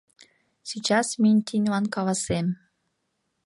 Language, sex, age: Mari, female, 19-29